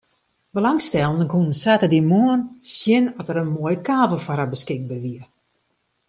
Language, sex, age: Western Frisian, female, 50-59